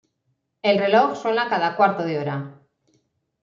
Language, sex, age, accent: Spanish, female, 40-49, España: Norte peninsular (Asturias, Castilla y León, Cantabria, País Vasco, Navarra, Aragón, La Rioja, Guadalajara, Cuenca)